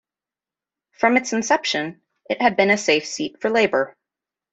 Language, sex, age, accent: English, female, 30-39, United States English